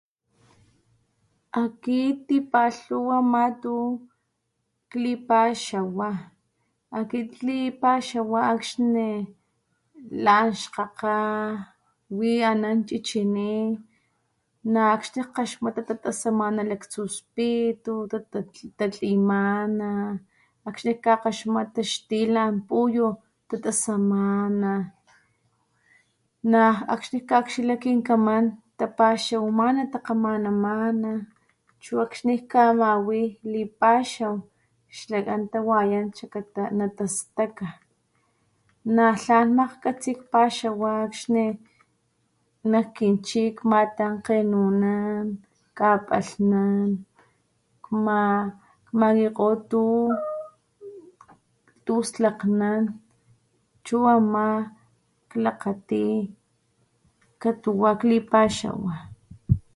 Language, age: Papantla Totonac, 30-39